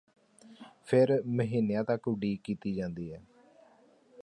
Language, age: Punjabi, 30-39